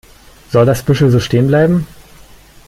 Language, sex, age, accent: German, male, 19-29, Deutschland Deutsch